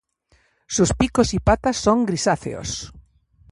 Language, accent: Spanish, España: Centro-Sur peninsular (Madrid, Toledo, Castilla-La Mancha)